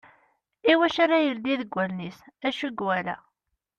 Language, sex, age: Kabyle, female, 19-29